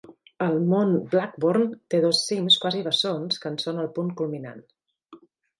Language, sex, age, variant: Catalan, female, 40-49, Central